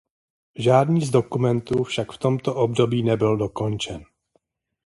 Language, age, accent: Czech, 40-49, pražský